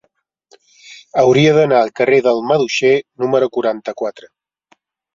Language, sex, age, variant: Catalan, male, 40-49, Central